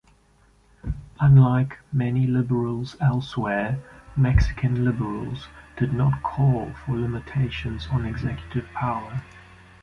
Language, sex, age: English, male, 30-39